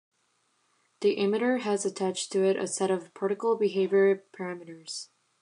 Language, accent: English, United States English